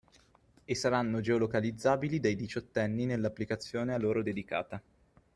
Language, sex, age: Italian, male, 19-29